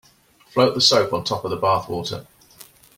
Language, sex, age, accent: English, male, 40-49, England English